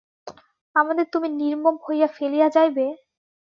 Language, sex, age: Bengali, female, 19-29